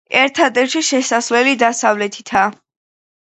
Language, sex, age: Georgian, female, 19-29